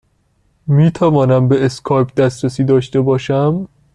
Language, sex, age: Persian, male, 19-29